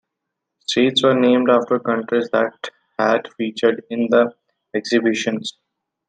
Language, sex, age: English, male, 19-29